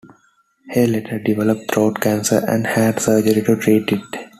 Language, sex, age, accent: English, male, 19-29, India and South Asia (India, Pakistan, Sri Lanka)